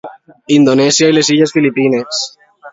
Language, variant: Catalan, Alacantí